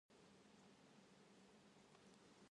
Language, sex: Japanese, female